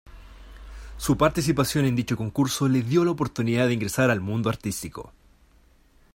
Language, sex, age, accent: Spanish, male, 19-29, Chileno: Chile, Cuyo